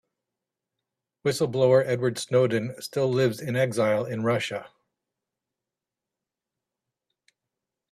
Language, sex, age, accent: English, male, 50-59, Canadian English